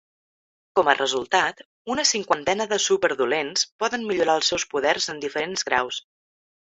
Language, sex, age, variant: Catalan, female, 19-29, Central